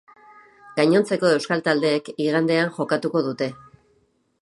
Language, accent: Basque, Erdialdekoa edo Nafarra (Gipuzkoa, Nafarroa)